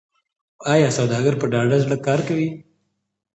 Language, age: Pashto, 19-29